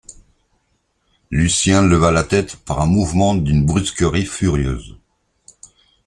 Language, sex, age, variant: French, male, 60-69, Français de métropole